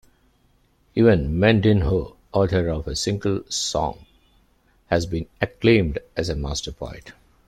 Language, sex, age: English, male, 50-59